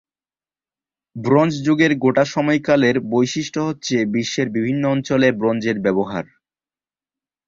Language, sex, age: Bengali, male, under 19